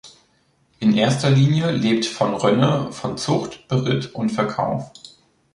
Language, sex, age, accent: German, male, 19-29, Deutschland Deutsch